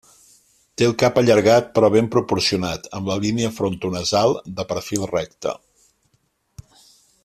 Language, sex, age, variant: Catalan, male, 50-59, Central